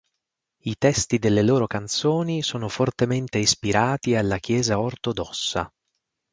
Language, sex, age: Italian, male, 40-49